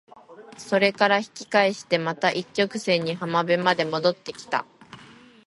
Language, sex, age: Japanese, female, 19-29